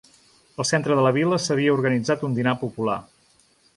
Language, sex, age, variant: Catalan, male, 50-59, Septentrional